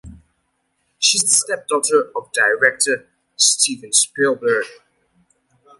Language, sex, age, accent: English, male, 30-39, United States English